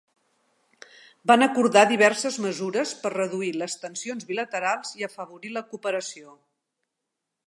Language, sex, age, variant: Catalan, female, 50-59, Central